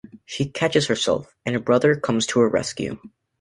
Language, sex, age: English, male, under 19